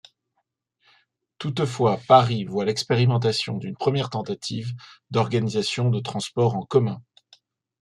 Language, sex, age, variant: French, male, 30-39, Français de métropole